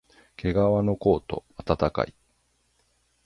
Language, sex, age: Japanese, male, 40-49